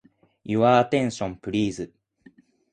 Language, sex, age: Japanese, male, 19-29